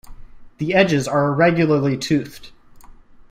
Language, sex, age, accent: English, male, 19-29, United States English